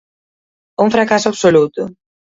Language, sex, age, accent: Galician, female, 19-29, Oriental (común en zona oriental); Normativo (estándar)